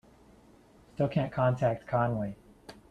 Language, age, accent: English, 19-29, United States English